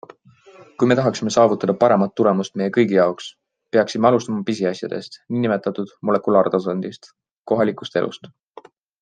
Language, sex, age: Estonian, male, 19-29